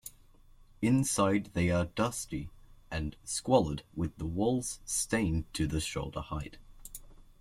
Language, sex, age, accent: English, male, under 19, Australian English